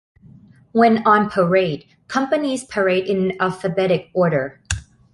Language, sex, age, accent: English, female, 19-29, United States English